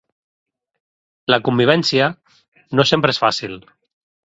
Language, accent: Catalan, Barcelona